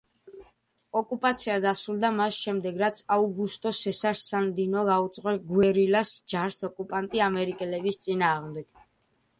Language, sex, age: Georgian, male, under 19